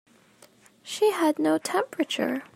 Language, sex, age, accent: English, female, 19-29, United States English